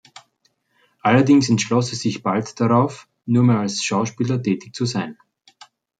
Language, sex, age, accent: German, male, 40-49, Österreichisches Deutsch